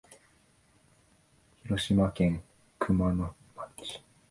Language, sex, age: Japanese, male, 19-29